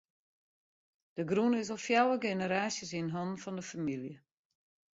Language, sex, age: Western Frisian, female, 60-69